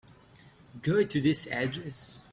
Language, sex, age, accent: English, male, 19-29, India and South Asia (India, Pakistan, Sri Lanka)